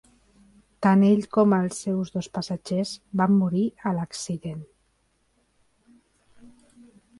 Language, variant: Catalan, Central